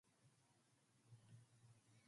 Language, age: English, 19-29